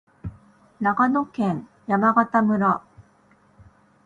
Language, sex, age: Japanese, female, 40-49